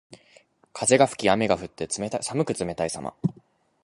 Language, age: Japanese, 19-29